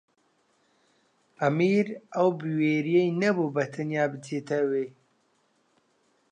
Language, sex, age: Central Kurdish, male, 19-29